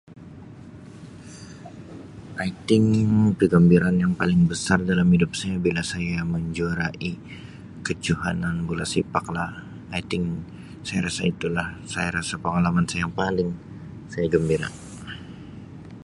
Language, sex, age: Sabah Malay, male, 19-29